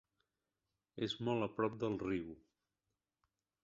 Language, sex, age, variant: Catalan, male, 60-69, Central